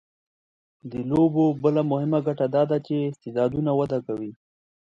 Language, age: Pashto, 30-39